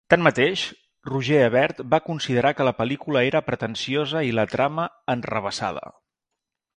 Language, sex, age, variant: Catalan, male, 30-39, Central